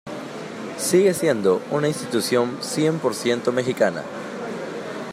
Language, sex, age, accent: Spanish, male, 19-29, Andino-Pacífico: Colombia, Perú, Ecuador, oeste de Bolivia y Venezuela andina